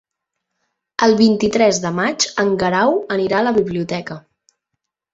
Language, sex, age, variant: Catalan, female, under 19, Central